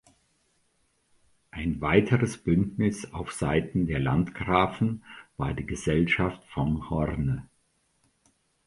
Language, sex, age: German, male, 60-69